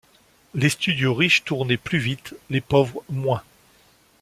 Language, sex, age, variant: French, male, 40-49, Français de métropole